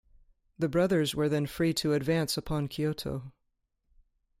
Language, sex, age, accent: English, female, 30-39, United States English